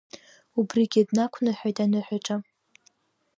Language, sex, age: Abkhazian, female, under 19